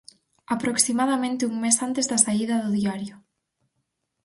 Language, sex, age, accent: Galician, female, 19-29, Normativo (estándar)